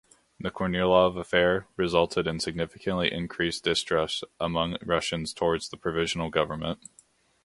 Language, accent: English, United States English